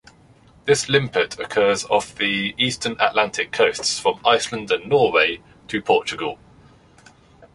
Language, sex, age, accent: English, male, 30-39, England English